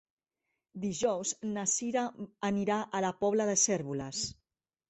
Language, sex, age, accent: Catalan, female, 40-49, Barceloní